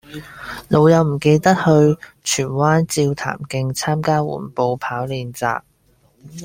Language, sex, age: Cantonese, male, 19-29